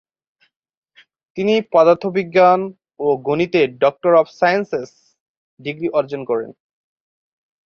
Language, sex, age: Bengali, male, 19-29